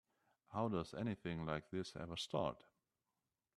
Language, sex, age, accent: English, male, 30-39, England English